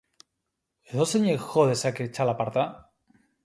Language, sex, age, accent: Basque, male, 30-39, Mendebalekoa (Araba, Bizkaia, Gipuzkoako mendebaleko herri batzuk)